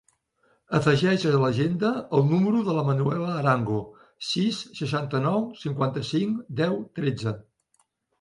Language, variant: Catalan, Central